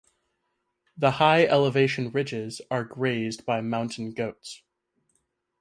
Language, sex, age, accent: English, male, 30-39, United States English